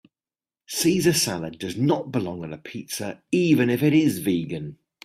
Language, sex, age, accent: English, male, 40-49, England English